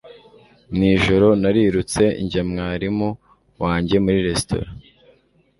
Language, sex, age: Kinyarwanda, male, 19-29